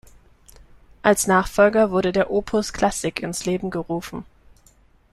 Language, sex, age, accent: German, female, 19-29, Deutschland Deutsch